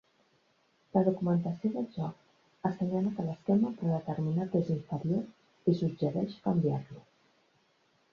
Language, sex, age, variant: Catalan, female, 40-49, Central